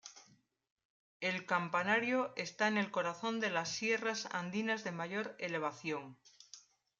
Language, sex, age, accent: Spanish, female, 50-59, España: Norte peninsular (Asturias, Castilla y León, Cantabria, País Vasco, Navarra, Aragón, La Rioja, Guadalajara, Cuenca)